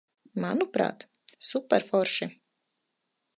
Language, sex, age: Latvian, female, 30-39